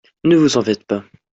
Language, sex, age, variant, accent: French, male, 19-29, Français d'Europe, Français de Suisse